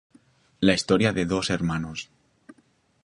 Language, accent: Spanish, España: Centro-Sur peninsular (Madrid, Toledo, Castilla-La Mancha)